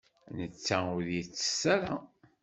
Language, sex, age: Kabyle, male, 50-59